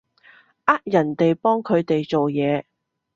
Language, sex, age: Cantonese, female, 30-39